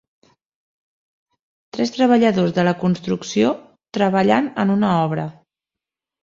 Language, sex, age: Catalan, female, 40-49